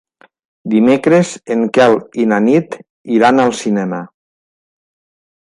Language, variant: Catalan, Nord-Occidental